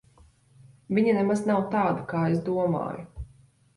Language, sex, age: Latvian, female, 19-29